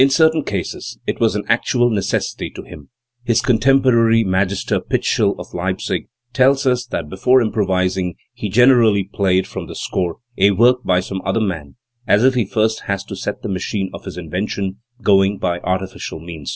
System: none